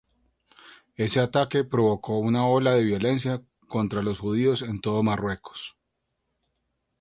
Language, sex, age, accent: Spanish, male, 40-49, Andino-Pacífico: Colombia, Perú, Ecuador, oeste de Bolivia y Venezuela andina